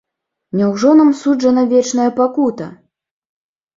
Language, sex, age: Belarusian, female, 30-39